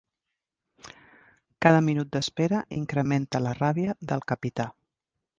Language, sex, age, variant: Catalan, female, 50-59, Central